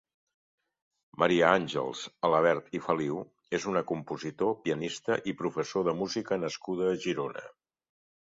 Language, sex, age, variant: Catalan, male, 60-69, Central